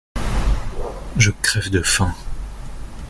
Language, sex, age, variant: French, male, 30-39, Français de métropole